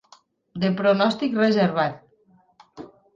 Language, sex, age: Catalan, female, 50-59